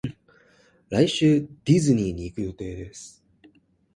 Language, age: Japanese, 19-29